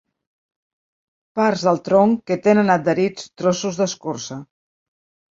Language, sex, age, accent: Catalan, female, 50-59, Barceloní